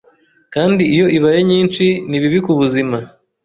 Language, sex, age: Kinyarwanda, male, 30-39